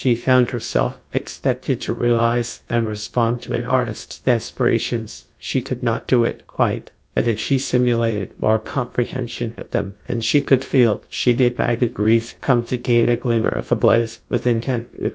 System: TTS, GlowTTS